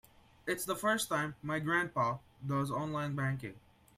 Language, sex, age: English, male, 19-29